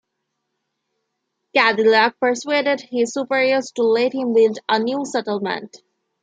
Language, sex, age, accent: English, female, 19-29, India and South Asia (India, Pakistan, Sri Lanka)